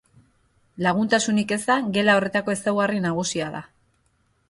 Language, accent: Basque, Erdialdekoa edo Nafarra (Gipuzkoa, Nafarroa)